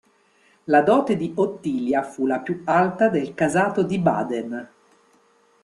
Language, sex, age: Italian, female, 50-59